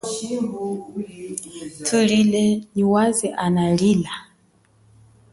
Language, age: Chokwe, 40-49